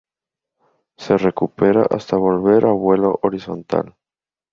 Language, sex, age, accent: Spanish, male, 19-29, México